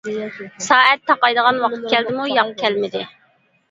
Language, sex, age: Uyghur, female, 19-29